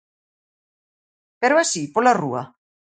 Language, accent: Galician, Atlántico (seseo e gheada)